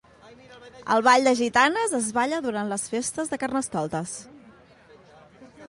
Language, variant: Catalan, Nord-Occidental